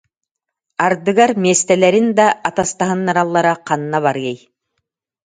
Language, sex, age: Yakut, female, 50-59